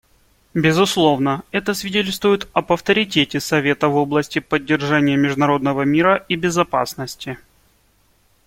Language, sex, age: Russian, male, 19-29